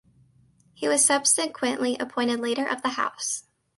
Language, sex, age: English, female, under 19